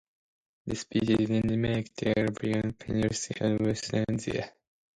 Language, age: English, 19-29